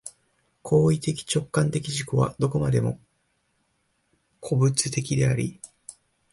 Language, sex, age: Japanese, male, 19-29